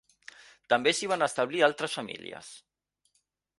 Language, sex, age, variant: Catalan, male, 40-49, Central